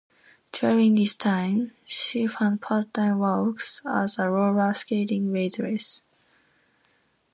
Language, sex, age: English, female, 19-29